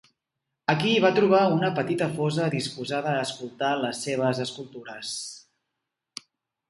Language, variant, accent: Catalan, Central, central